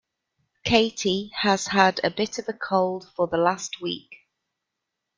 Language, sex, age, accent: English, female, 40-49, England English